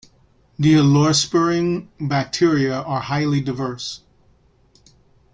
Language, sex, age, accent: English, male, 40-49, United States English